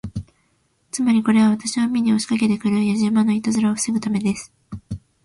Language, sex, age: Japanese, female, 19-29